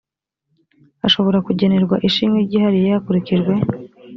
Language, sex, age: Kinyarwanda, female, 19-29